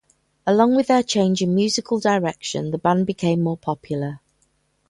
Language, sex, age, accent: English, female, 50-59, England English